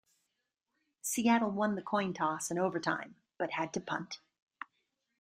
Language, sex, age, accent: English, female, 40-49, United States English